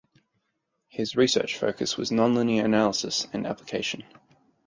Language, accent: English, Australian English